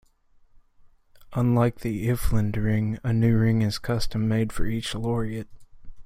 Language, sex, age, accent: English, male, 19-29, United States English